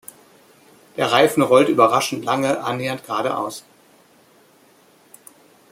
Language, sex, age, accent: German, male, 50-59, Deutschland Deutsch